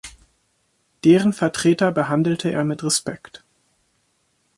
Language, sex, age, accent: German, male, 19-29, Deutschland Deutsch